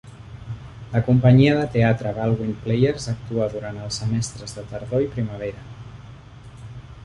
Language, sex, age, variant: Catalan, male, 40-49, Central